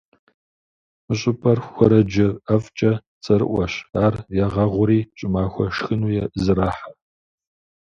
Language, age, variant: Kabardian, 50-59, Адыгэбзэ (Къэбэрдей, Кирил, псоми зэдай)